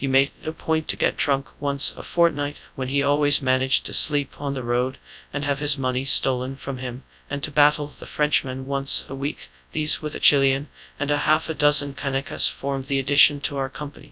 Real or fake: fake